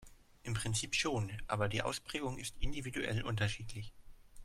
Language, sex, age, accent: German, male, 19-29, Deutschland Deutsch